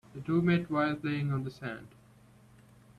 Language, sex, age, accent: English, male, 19-29, India and South Asia (India, Pakistan, Sri Lanka)